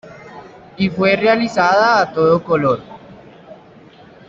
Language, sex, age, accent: Spanish, male, 19-29, Caribe: Cuba, Venezuela, Puerto Rico, República Dominicana, Panamá, Colombia caribeña, México caribeño, Costa del golfo de México